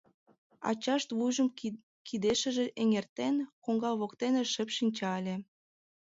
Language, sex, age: Mari, female, 19-29